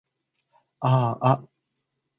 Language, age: Japanese, 50-59